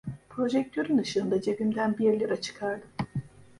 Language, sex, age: Turkish, female, 50-59